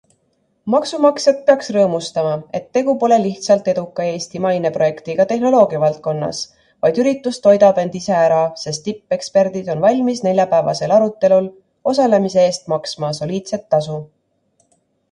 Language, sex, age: Estonian, female, 30-39